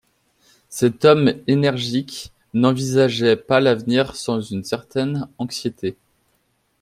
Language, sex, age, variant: French, male, under 19, Français de métropole